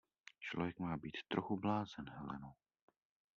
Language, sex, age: Czech, male, 30-39